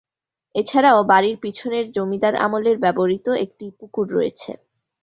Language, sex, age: Bengali, female, 19-29